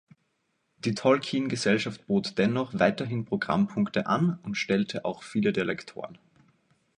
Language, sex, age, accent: German, male, 19-29, Österreichisches Deutsch